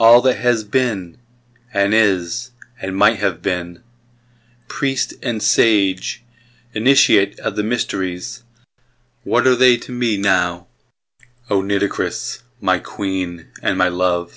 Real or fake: real